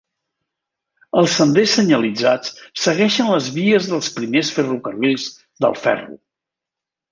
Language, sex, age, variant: Catalan, male, 60-69, Central